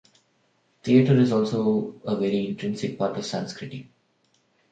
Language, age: English, 19-29